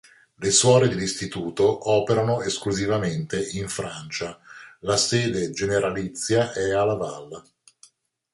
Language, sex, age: Italian, male, 60-69